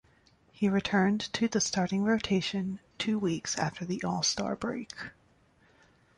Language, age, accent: English, 30-39, United States English